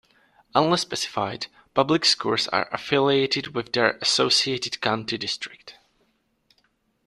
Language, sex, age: English, male, 19-29